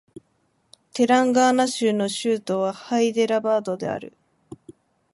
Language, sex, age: Japanese, female, 19-29